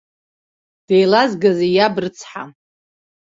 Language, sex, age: Abkhazian, female, 30-39